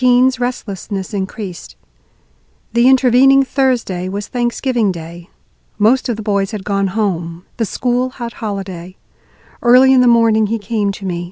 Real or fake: real